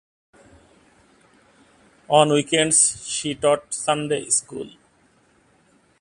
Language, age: English, 40-49